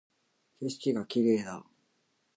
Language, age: Japanese, 40-49